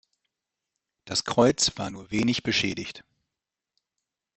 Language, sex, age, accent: German, male, 30-39, Deutschland Deutsch